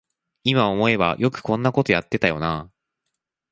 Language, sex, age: Japanese, male, 19-29